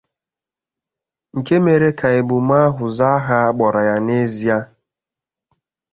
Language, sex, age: Igbo, male, 19-29